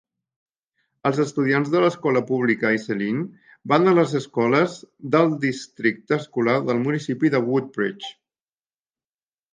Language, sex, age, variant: Catalan, male, 50-59, Central